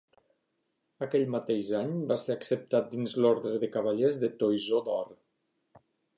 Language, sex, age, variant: Catalan, male, 40-49, Nord-Occidental